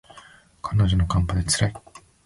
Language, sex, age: Japanese, male, 19-29